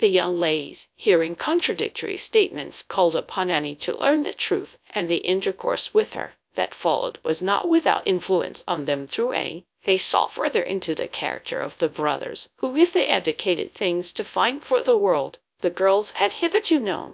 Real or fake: fake